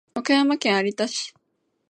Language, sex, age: Japanese, female, 19-29